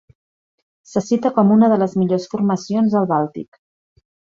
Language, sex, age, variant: Catalan, female, 40-49, Central